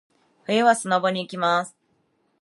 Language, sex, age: Japanese, female, 19-29